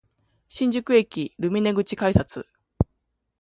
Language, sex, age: Japanese, female, 19-29